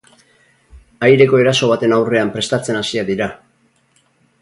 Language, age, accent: Basque, 60-69, Erdialdekoa edo Nafarra (Gipuzkoa, Nafarroa)